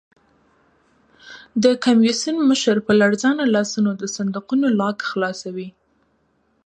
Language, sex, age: Pashto, female, under 19